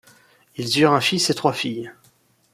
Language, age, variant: French, 19-29, Français de métropole